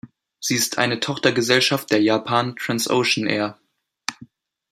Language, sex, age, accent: German, male, under 19, Deutschland Deutsch